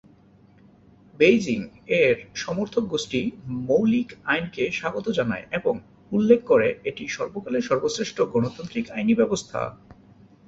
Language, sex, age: Bengali, male, 30-39